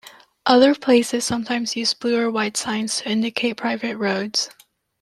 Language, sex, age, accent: English, female, under 19, United States English